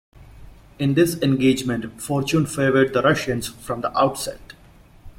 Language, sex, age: English, male, 19-29